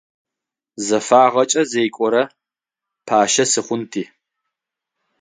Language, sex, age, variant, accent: Adyghe, male, 40-49, Адыгабзэ (Кирил, пстэумэ зэдыряе), Бжъэдыгъу (Bjeduğ)